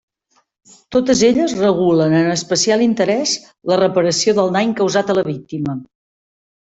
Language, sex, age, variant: Catalan, female, 50-59, Central